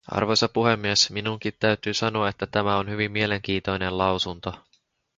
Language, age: Finnish, 19-29